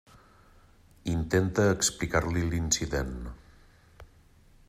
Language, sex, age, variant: Catalan, male, 50-59, Nord-Occidental